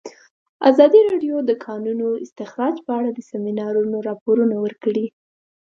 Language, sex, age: Pashto, female, under 19